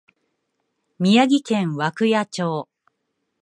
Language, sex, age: Japanese, female, 40-49